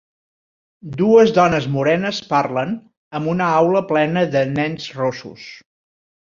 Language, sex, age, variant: Catalan, male, 50-59, Central